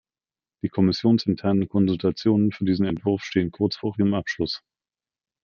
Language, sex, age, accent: German, male, 40-49, Deutschland Deutsch